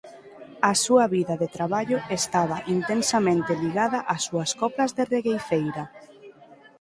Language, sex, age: Galician, female, 19-29